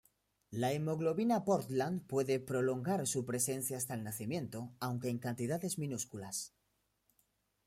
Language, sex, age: Spanish, male, 19-29